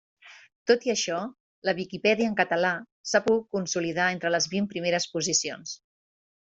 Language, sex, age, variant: Catalan, female, 40-49, Central